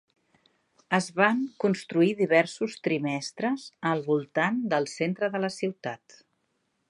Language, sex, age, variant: Catalan, female, 50-59, Central